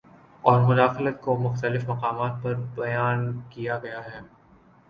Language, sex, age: Urdu, male, 19-29